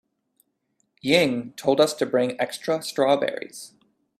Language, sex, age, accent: English, male, 19-29, United States English